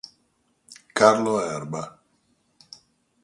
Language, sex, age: Italian, male, 60-69